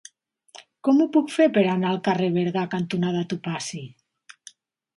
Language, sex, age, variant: Catalan, female, 50-59, Septentrional